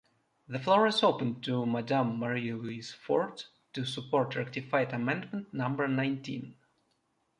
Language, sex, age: English, male, 19-29